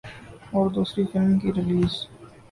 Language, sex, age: Urdu, male, 19-29